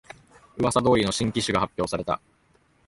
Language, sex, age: Japanese, male, 19-29